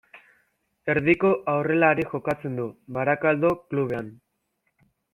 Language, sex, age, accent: Basque, male, under 19, Mendebalekoa (Araba, Bizkaia, Gipuzkoako mendebaleko herri batzuk)